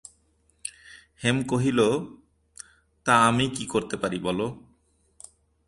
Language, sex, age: Bengali, male, 40-49